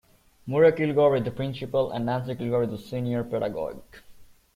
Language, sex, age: English, male, 19-29